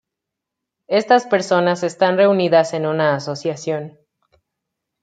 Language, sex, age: Spanish, female, 30-39